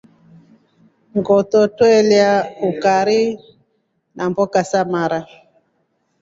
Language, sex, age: Rombo, female, 40-49